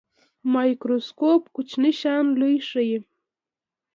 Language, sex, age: Pashto, female, 19-29